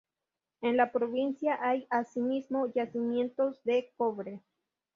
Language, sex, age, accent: Spanish, female, 19-29, México